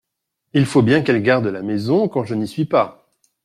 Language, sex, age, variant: French, male, 40-49, Français de métropole